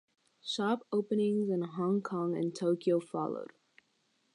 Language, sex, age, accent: English, female, under 19, United States English